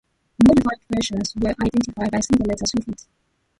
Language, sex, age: English, female, 30-39